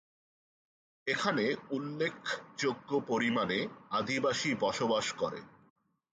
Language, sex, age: Bengali, male, 40-49